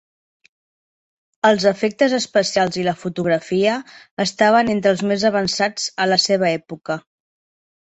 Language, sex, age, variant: Catalan, female, 30-39, Septentrional